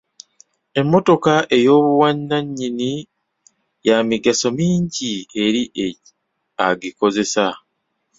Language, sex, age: Ganda, male, 30-39